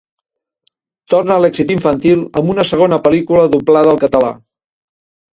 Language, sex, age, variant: Catalan, male, 60-69, Central